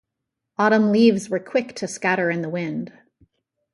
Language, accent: English, United States English